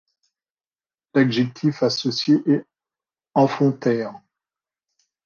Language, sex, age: French, male, 50-59